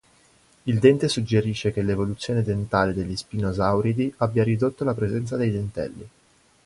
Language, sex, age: Italian, male, 19-29